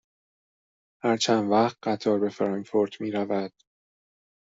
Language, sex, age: Persian, male, 30-39